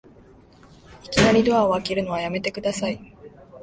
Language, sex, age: Japanese, female, 19-29